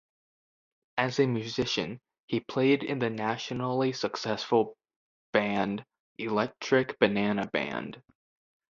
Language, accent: English, United States English